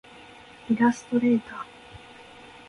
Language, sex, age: Japanese, female, 19-29